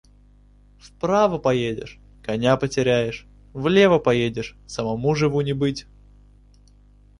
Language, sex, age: Russian, male, 19-29